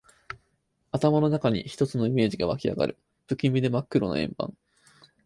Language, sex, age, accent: Japanese, male, 19-29, 標準語